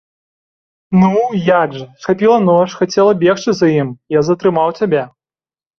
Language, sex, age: Belarusian, male, 19-29